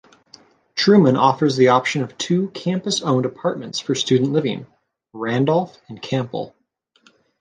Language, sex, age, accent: English, male, 30-39, United States English